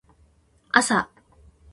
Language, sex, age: Japanese, female, 19-29